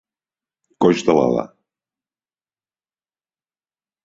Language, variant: Catalan, Central